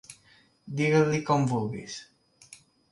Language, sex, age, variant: Catalan, male, 19-29, Balear